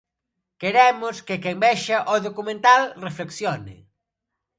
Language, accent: Galician, Neofalante